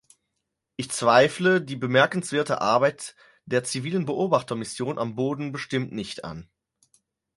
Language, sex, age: German, male, 30-39